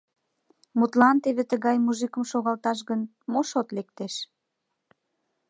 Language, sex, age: Mari, female, 19-29